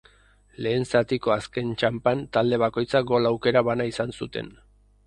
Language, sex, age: Basque, male, 30-39